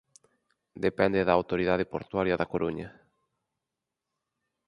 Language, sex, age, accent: Galician, male, 19-29, Normativo (estándar)